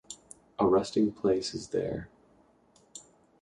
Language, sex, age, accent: English, male, 19-29, United States English